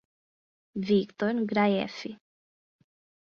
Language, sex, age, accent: Portuguese, female, 19-29, Gaucho